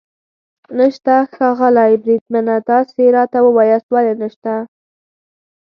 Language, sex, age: Pashto, female, under 19